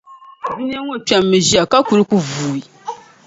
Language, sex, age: Dagbani, female, 30-39